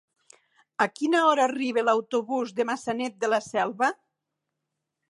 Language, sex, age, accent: Catalan, female, 60-69, occidental